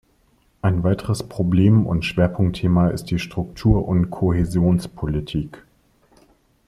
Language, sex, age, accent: German, male, 30-39, Deutschland Deutsch